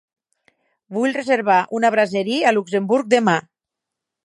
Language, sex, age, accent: Catalan, female, 50-59, Ebrenc